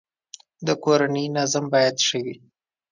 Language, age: Pashto, 30-39